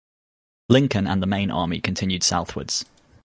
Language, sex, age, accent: English, male, 30-39, England English